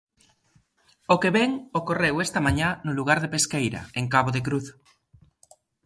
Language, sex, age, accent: Galician, male, 19-29, Normativo (estándar)